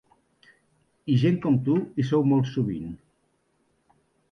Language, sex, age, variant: Catalan, male, 50-59, Central